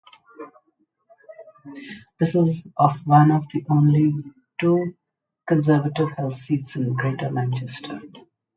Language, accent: English, India and South Asia (India, Pakistan, Sri Lanka)